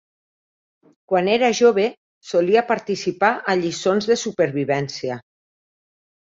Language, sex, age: Catalan, female, 40-49